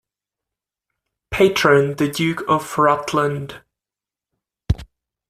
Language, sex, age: English, male, 19-29